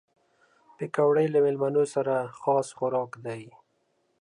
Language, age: Pashto, 30-39